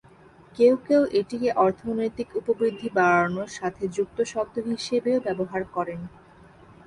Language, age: Bengali, 19-29